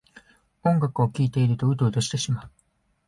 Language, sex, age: Japanese, male, 19-29